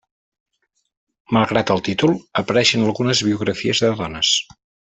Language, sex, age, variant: Catalan, male, 50-59, Central